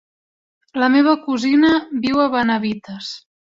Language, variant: Catalan, Central